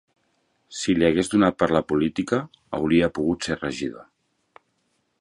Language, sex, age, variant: Catalan, male, 40-49, Central